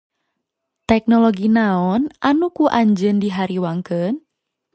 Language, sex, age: Sundanese, female, 19-29